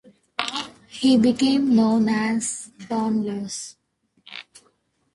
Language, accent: English, United States English